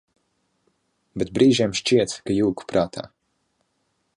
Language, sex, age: Latvian, male, 19-29